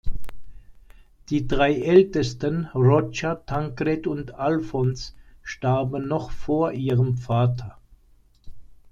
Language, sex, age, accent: German, male, 60-69, Deutschland Deutsch